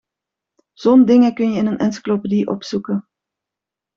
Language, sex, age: Dutch, female, 30-39